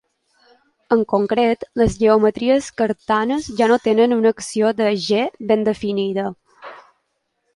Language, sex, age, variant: Catalan, female, 19-29, Balear